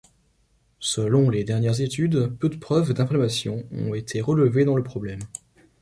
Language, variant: French, Français de métropole